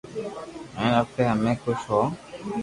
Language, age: Loarki, 40-49